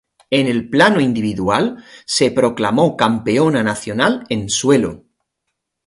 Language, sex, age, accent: Spanish, male, 50-59, España: Sur peninsular (Andalucia, Extremadura, Murcia)